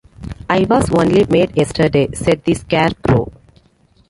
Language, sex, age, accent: English, female, 40-49, India and South Asia (India, Pakistan, Sri Lanka)